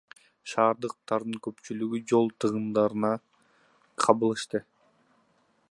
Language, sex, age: Kyrgyz, female, 19-29